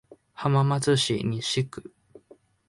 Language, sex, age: Japanese, male, 19-29